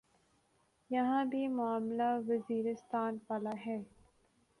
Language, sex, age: Urdu, female, 19-29